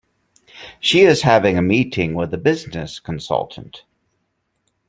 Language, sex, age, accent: English, male, 50-59, United States English